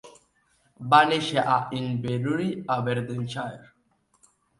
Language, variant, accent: Catalan, Nord-Occidental, nord-occidental